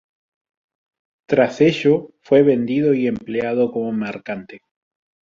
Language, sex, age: Spanish, male, 30-39